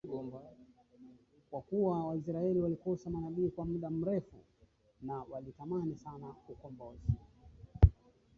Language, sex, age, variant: Swahili, male, 30-39, Kiswahili cha Bara ya Kenya